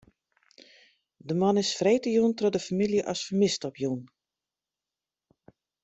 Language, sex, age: Western Frisian, female, 50-59